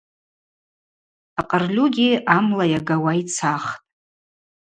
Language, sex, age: Abaza, female, 40-49